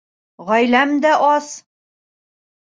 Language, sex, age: Bashkir, female, 30-39